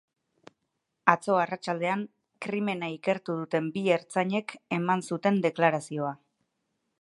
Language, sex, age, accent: Basque, female, 30-39, Erdialdekoa edo Nafarra (Gipuzkoa, Nafarroa)